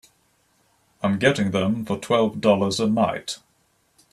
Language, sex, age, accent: English, male, 19-29, England English